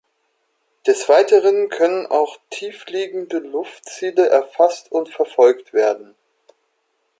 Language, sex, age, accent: German, male, 19-29, Deutschland Deutsch